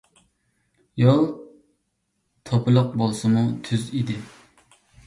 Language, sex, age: Uyghur, male, 30-39